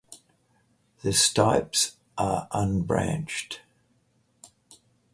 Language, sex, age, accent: English, male, 70-79, Australian English